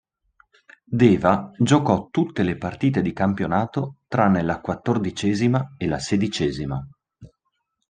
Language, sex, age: Italian, male, 30-39